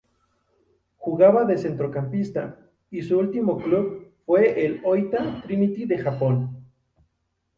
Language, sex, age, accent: Spanish, male, 19-29, México